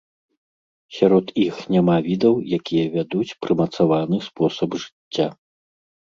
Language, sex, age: Belarusian, male, 40-49